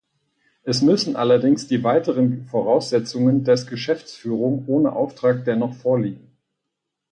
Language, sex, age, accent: German, male, 40-49, Deutschland Deutsch